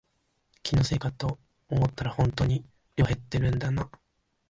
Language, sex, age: Japanese, male, 19-29